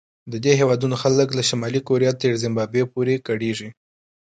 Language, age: Pashto, 19-29